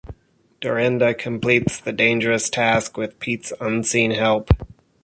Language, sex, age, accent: English, male, 30-39, United States English